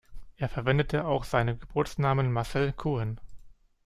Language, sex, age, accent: German, male, 30-39, Deutschland Deutsch